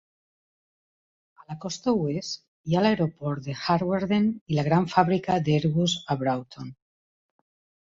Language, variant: Catalan, Central